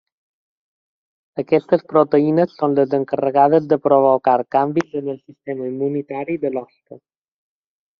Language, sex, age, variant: Catalan, male, 30-39, Balear